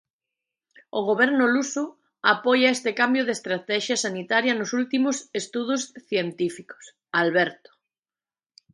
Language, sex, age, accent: Galician, female, 40-49, Atlántico (seseo e gheada)